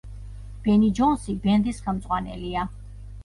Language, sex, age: Georgian, female, 40-49